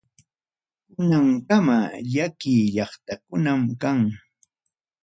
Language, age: Ayacucho Quechua, 60-69